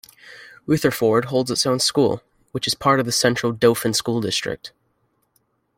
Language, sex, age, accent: English, male, under 19, United States English